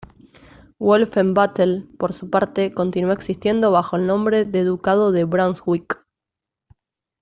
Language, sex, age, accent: Spanish, female, 19-29, Rioplatense: Argentina, Uruguay, este de Bolivia, Paraguay